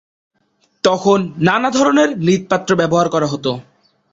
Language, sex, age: Bengali, male, 19-29